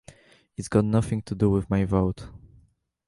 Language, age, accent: English, under 19, England English